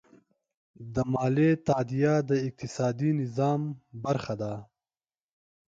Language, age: Pashto, 19-29